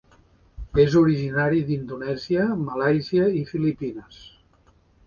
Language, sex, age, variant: Catalan, male, 60-69, Central